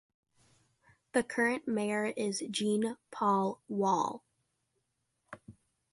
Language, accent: English, United States English